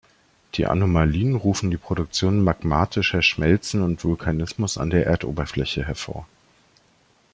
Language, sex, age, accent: German, male, 30-39, Deutschland Deutsch